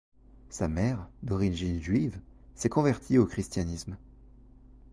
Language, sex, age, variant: French, male, 19-29, Français de métropole